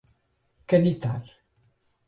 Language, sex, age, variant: Portuguese, male, 30-39, Portuguese (Portugal)